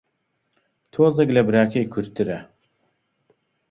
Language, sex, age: Central Kurdish, male, 30-39